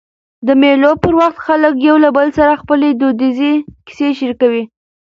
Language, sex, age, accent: Pashto, female, under 19, کندهاری لهجه